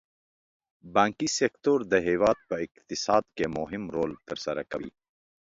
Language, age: Pashto, 50-59